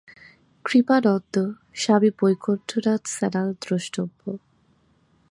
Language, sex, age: Bengali, female, 19-29